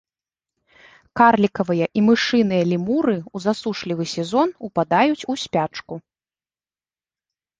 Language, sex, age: Belarusian, female, 19-29